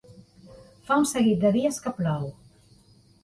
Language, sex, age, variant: Catalan, female, 40-49, Central